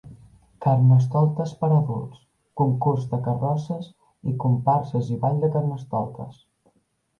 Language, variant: Catalan, Balear